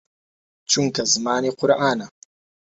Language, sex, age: Central Kurdish, male, 19-29